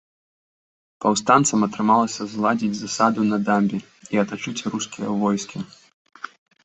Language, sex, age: Belarusian, male, 30-39